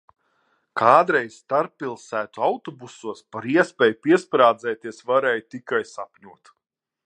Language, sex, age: Latvian, male, 30-39